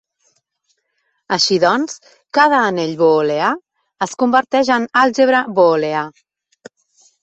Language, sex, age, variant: Catalan, female, 40-49, Central